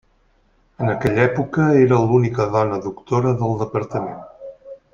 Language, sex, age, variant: Catalan, male, 60-69, Central